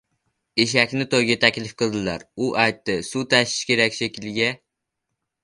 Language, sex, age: Uzbek, male, under 19